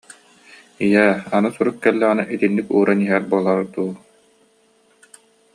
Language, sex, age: Yakut, male, 30-39